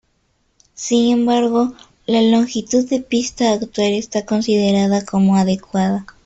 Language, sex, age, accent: Spanish, female, under 19, Andino-Pacífico: Colombia, Perú, Ecuador, oeste de Bolivia y Venezuela andina